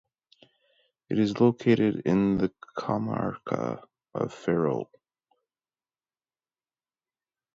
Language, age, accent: English, 30-39, United States English